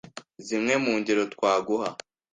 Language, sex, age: Kinyarwanda, male, under 19